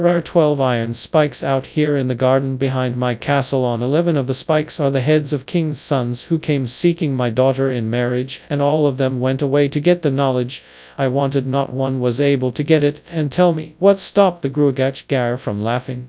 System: TTS, FastPitch